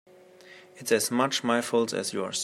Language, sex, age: English, male, 19-29